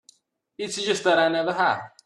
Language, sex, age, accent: English, male, 19-29, India and South Asia (India, Pakistan, Sri Lanka)